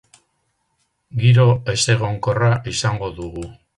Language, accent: Basque, Mendebalekoa (Araba, Bizkaia, Gipuzkoako mendebaleko herri batzuk)